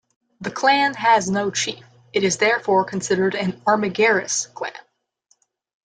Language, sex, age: English, female, under 19